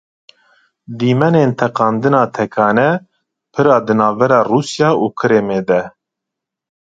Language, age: Kurdish, 30-39